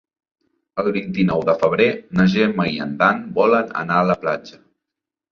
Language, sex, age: Catalan, male, 19-29